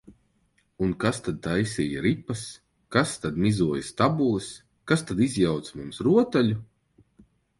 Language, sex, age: Latvian, male, 40-49